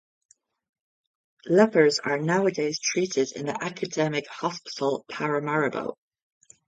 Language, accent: English, Irish English